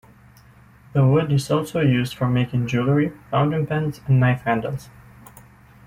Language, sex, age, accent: English, male, 19-29, United States English